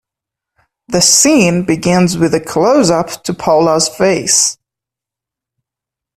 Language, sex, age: English, male, 19-29